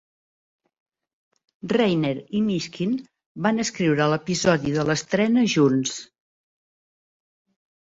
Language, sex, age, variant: Catalan, female, 60-69, Central